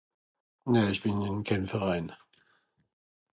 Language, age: Swiss German, 60-69